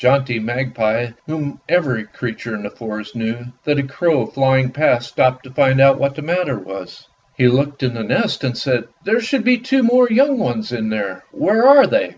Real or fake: real